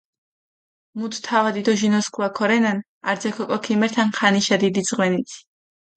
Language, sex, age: Mingrelian, female, 19-29